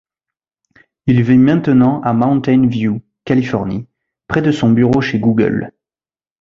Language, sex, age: French, male, 30-39